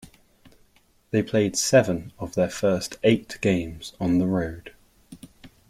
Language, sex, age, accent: English, male, 19-29, England English